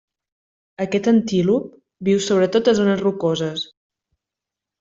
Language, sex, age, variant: Catalan, female, 19-29, Central